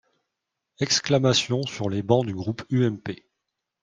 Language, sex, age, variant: French, male, 30-39, Français de métropole